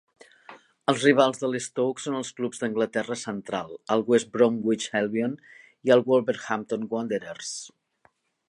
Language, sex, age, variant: Catalan, female, 50-59, Central